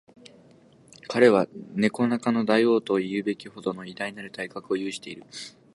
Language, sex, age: Japanese, male, 19-29